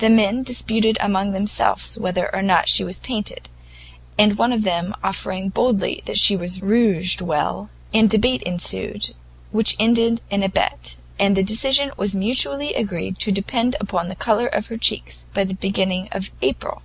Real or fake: real